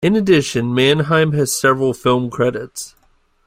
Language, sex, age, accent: English, male, 30-39, United States English